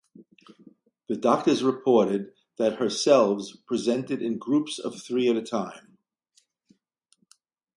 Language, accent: English, United States English